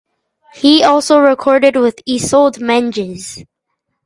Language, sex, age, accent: English, male, under 19, United States English